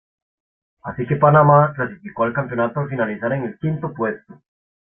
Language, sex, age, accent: Spanish, male, 19-29, América central